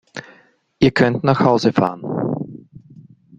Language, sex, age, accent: German, male, 40-49, Österreichisches Deutsch